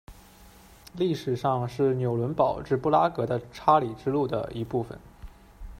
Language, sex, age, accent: Chinese, male, 19-29, 出生地：浙江省